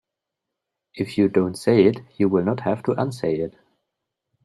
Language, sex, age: English, male, 30-39